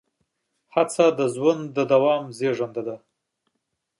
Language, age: Pashto, 40-49